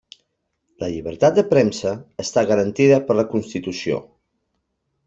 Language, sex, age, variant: Catalan, male, 40-49, Central